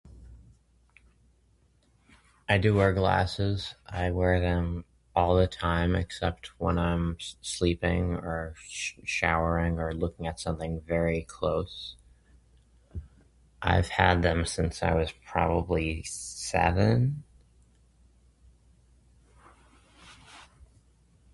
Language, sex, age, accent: English, male, 19-29, United States English